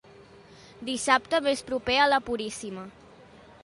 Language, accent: Catalan, aprenent (recent, des d'altres llengües)